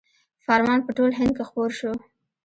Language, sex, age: Pashto, female, 19-29